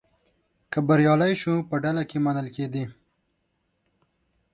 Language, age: Pashto, 19-29